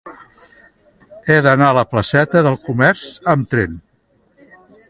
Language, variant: Catalan, Central